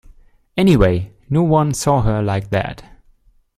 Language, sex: English, male